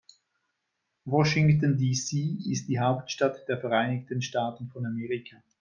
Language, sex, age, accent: German, male, 50-59, Schweizerdeutsch